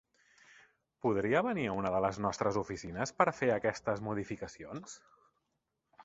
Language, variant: Catalan, Central